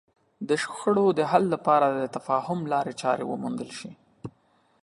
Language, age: Pashto, 30-39